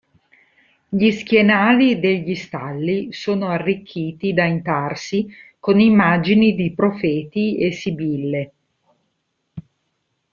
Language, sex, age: Italian, female, 40-49